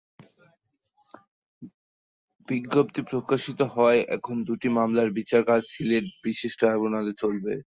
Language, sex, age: Bengali, male, 19-29